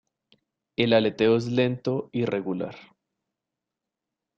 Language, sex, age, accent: Spanish, male, 19-29, Caribe: Cuba, Venezuela, Puerto Rico, República Dominicana, Panamá, Colombia caribeña, México caribeño, Costa del golfo de México